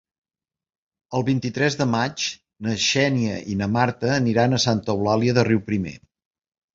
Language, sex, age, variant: Catalan, male, 50-59, Central